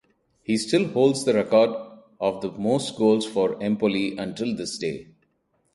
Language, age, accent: English, 30-39, India and South Asia (India, Pakistan, Sri Lanka)